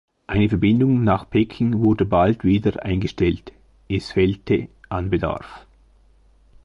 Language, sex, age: German, male, 30-39